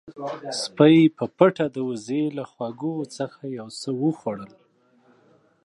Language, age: Pashto, 30-39